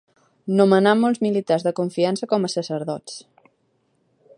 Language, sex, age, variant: Catalan, female, 30-39, Balear